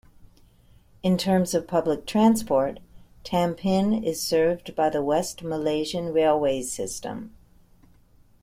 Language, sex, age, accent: English, female, 60-69, United States English